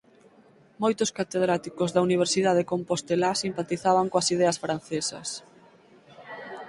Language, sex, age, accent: Galician, female, 19-29, Atlántico (seseo e gheada)